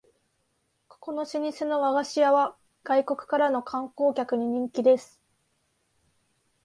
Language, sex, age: Japanese, female, 19-29